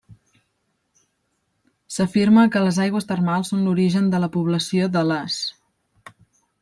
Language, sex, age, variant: Catalan, female, 19-29, Central